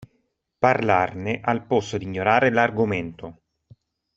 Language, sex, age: Italian, male, 30-39